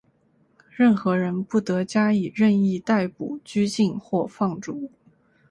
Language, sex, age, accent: Chinese, female, 19-29, 出生地：广东省